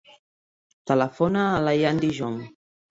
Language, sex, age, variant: Catalan, female, 40-49, Septentrional